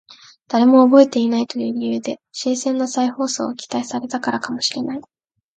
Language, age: Japanese, 19-29